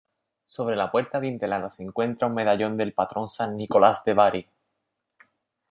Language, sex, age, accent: Spanish, male, 19-29, España: Sur peninsular (Andalucia, Extremadura, Murcia)